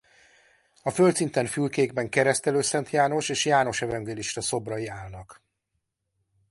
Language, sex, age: Hungarian, male, 50-59